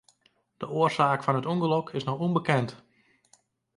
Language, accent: Western Frisian, Wâldfrysk